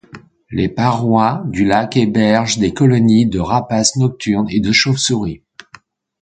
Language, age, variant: French, 50-59, Français de métropole